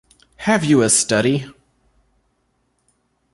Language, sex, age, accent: English, male, 19-29, United States English